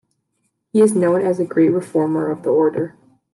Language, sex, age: English, female, under 19